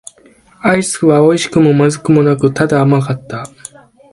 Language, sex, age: Japanese, male, 19-29